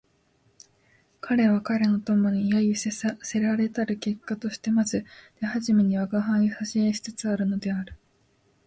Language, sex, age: Japanese, female, 19-29